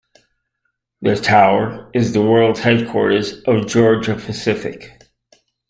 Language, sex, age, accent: English, male, 60-69, United States English